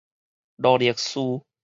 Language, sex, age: Min Nan Chinese, male, 19-29